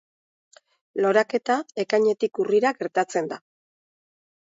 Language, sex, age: Basque, female, 50-59